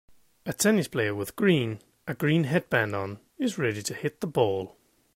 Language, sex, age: English, male, 19-29